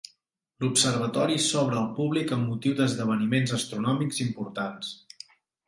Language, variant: Catalan, Central